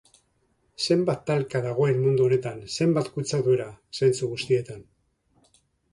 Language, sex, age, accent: Basque, male, 50-59, Mendebalekoa (Araba, Bizkaia, Gipuzkoako mendebaleko herri batzuk)